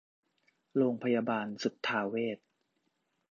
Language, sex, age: Thai, male, 30-39